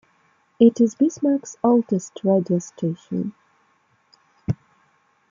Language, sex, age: English, female, 30-39